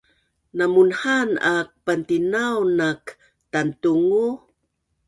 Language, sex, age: Bunun, female, 60-69